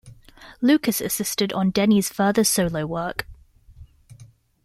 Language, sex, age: English, female, 19-29